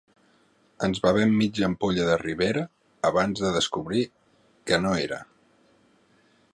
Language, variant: Catalan, Central